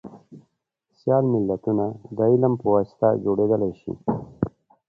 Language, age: Pashto, 19-29